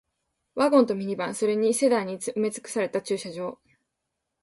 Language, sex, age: Japanese, female, 19-29